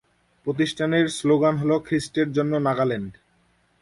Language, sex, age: Bengali, male, 19-29